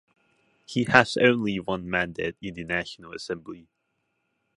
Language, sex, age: English, male, 19-29